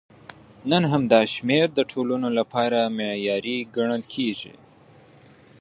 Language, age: Pashto, 19-29